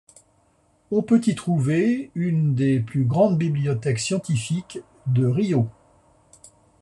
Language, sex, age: French, male, 60-69